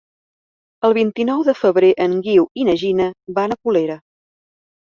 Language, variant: Catalan, Central